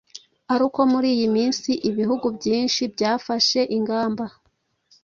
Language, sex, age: Kinyarwanda, female, 19-29